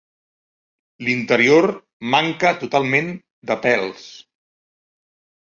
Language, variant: Catalan, Central